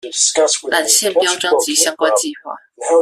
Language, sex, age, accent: Chinese, male, 19-29, 出生地：臺北市